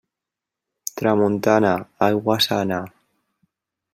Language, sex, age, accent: Catalan, male, 19-29, valencià